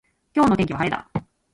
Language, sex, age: Japanese, female, 40-49